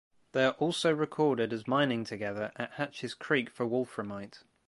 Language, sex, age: English, male, 19-29